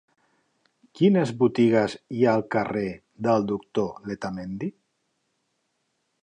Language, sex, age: Catalan, male, 40-49